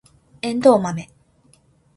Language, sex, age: Japanese, female, 19-29